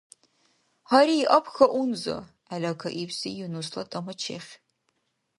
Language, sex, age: Dargwa, female, 19-29